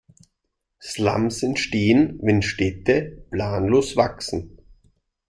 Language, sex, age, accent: German, male, 30-39, Österreichisches Deutsch